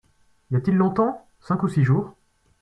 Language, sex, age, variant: French, male, 19-29, Français de métropole